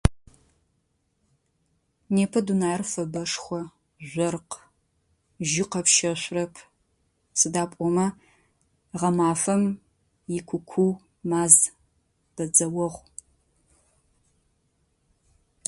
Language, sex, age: Adyghe, female, 30-39